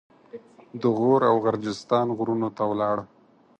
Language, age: Pashto, 19-29